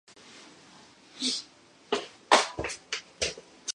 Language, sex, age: English, female, under 19